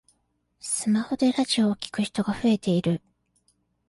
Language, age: Japanese, 19-29